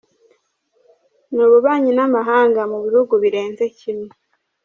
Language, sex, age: Kinyarwanda, male, 30-39